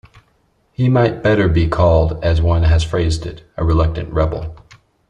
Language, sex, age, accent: English, male, 30-39, United States English